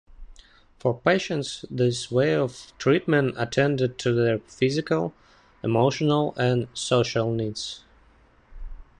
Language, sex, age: English, male, 19-29